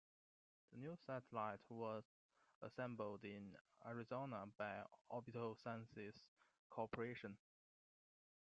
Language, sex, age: English, male, 30-39